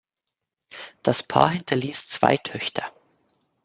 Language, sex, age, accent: German, male, 30-39, Deutschland Deutsch